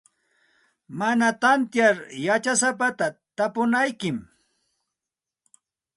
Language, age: Santa Ana de Tusi Pasco Quechua, 40-49